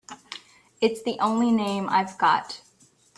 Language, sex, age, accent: English, female, 40-49, United States English